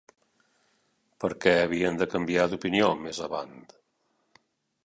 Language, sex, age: Catalan, male, 60-69